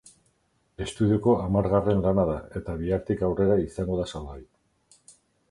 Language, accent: Basque, Erdialdekoa edo Nafarra (Gipuzkoa, Nafarroa)